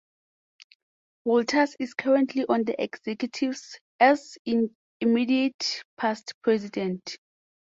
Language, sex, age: English, female, 19-29